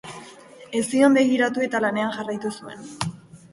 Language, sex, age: Basque, female, under 19